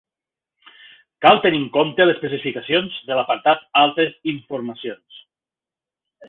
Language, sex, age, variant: Catalan, male, 40-49, Septentrional